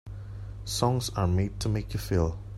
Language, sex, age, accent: English, male, 30-39, Hong Kong English